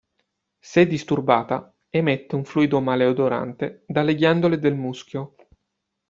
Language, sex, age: Italian, male, 30-39